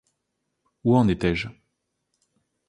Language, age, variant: French, 19-29, Français de métropole